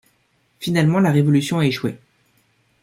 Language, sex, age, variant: French, male, 19-29, Français de métropole